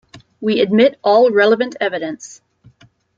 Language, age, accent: English, 30-39, United States English